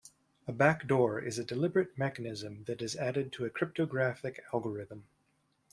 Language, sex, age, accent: English, male, 40-49, United States English